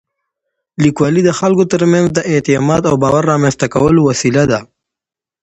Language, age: Pashto, 19-29